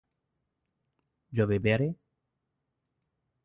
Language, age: Spanish, 19-29